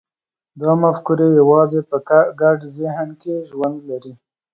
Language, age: Pashto, 30-39